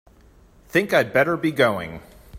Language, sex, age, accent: English, male, 30-39, United States English